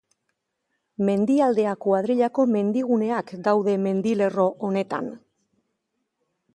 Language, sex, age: Basque, female, 50-59